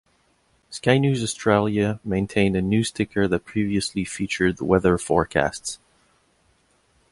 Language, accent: English, Canadian English